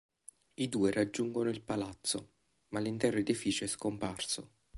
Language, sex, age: Italian, male, 19-29